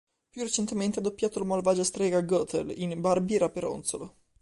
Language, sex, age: Italian, male, 19-29